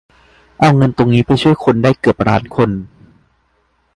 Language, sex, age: Thai, male, 19-29